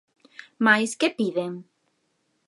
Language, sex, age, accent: Galician, female, 30-39, Normativo (estándar)